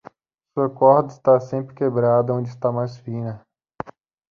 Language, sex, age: Portuguese, male, 19-29